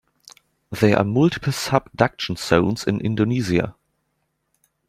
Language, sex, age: English, male, under 19